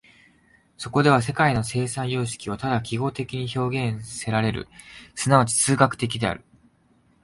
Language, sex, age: Japanese, male, 19-29